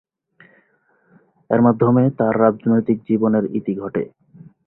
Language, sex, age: Bengali, male, 30-39